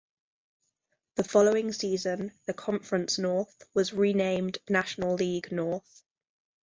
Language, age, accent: English, 19-29, England English; London English